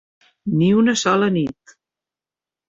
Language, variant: Catalan, Central